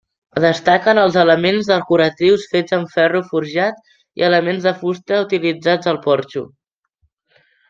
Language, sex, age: Catalan, male, under 19